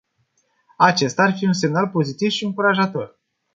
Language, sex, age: Romanian, male, 19-29